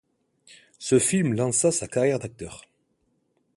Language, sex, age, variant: French, male, 50-59, Français de métropole